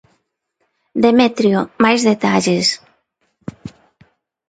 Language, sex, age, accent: Galician, female, 40-49, Neofalante